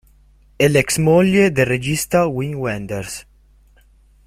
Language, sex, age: Italian, male, 19-29